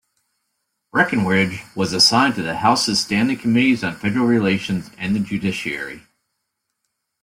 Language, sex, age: English, male, 50-59